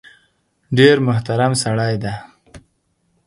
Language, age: Pashto, 30-39